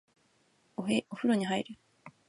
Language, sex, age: Japanese, female, under 19